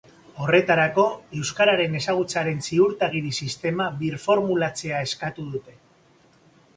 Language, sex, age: Basque, male, 50-59